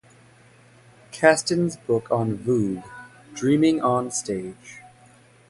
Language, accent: English, United States English